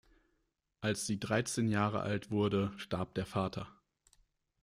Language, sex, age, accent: German, male, 19-29, Deutschland Deutsch